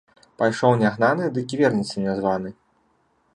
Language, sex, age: Belarusian, male, 30-39